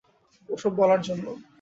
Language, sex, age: Bengali, male, 19-29